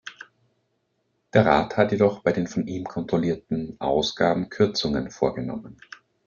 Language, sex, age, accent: German, male, 30-39, Österreichisches Deutsch